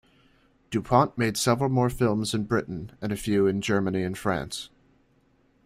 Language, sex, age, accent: English, male, 19-29, United States English